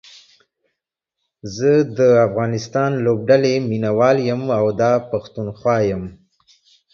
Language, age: Pashto, 30-39